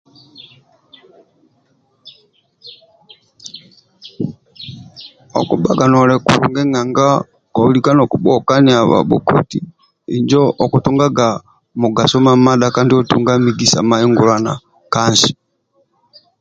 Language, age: Amba (Uganda), 50-59